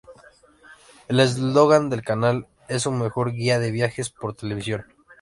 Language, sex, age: Spanish, male, 19-29